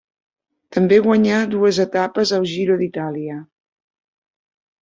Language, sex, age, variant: Catalan, female, 50-59, Central